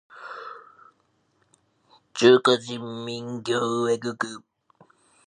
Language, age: Japanese, 19-29